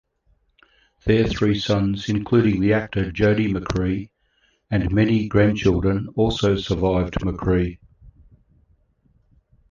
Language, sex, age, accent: English, male, 60-69, Australian English